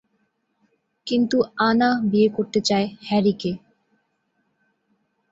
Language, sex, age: Bengali, female, 19-29